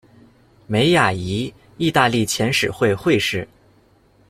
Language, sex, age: Chinese, male, 19-29